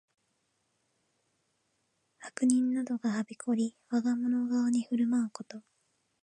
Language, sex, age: Japanese, female, under 19